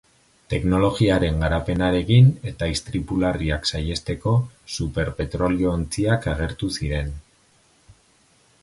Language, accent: Basque, Erdialdekoa edo Nafarra (Gipuzkoa, Nafarroa)